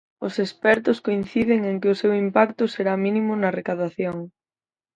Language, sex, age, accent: Galician, female, under 19, Central (gheada); Normativo (estándar)